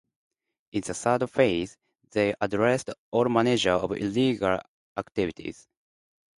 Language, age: English, 19-29